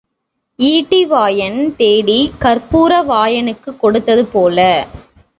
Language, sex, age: Tamil, female, 19-29